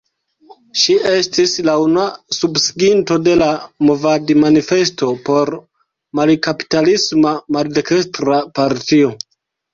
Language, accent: Esperanto, Internacia